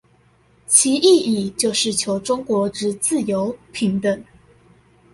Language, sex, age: Chinese, female, under 19